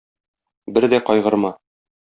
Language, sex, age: Tatar, male, 30-39